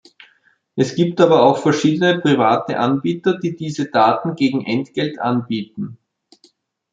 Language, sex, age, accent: German, male, 40-49, Österreichisches Deutsch